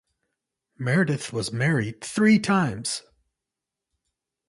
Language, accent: English, Canadian English